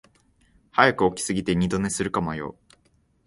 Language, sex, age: Japanese, male, 19-29